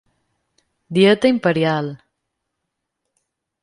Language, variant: Catalan, Balear